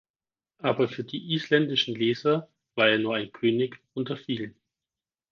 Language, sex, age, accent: German, male, 19-29, Deutschland Deutsch